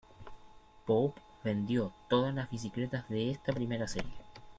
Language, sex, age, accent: Spanish, male, 19-29, Chileno: Chile, Cuyo